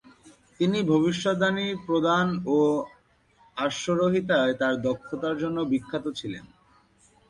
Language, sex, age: Bengali, male, 19-29